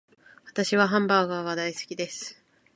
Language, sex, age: Japanese, female, 30-39